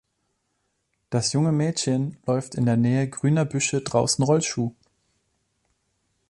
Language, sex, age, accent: German, male, 30-39, Deutschland Deutsch